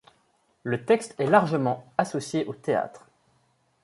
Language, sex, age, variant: French, male, 30-39, Français de métropole